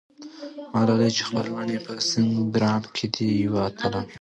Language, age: Pashto, 19-29